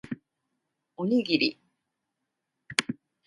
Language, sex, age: Japanese, female, 30-39